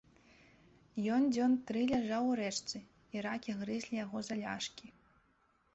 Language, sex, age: Belarusian, female, 19-29